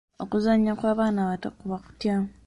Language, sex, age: Ganda, male, 19-29